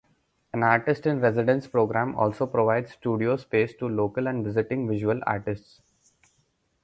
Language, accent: English, India and South Asia (India, Pakistan, Sri Lanka)